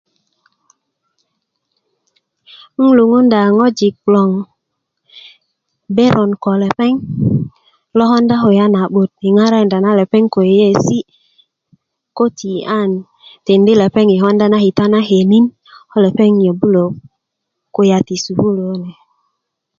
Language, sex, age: Kuku, female, 19-29